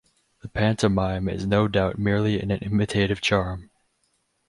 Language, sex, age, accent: English, male, 19-29, United States English